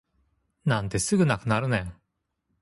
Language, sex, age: Japanese, male, 30-39